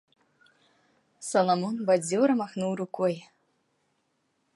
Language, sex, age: Belarusian, female, 19-29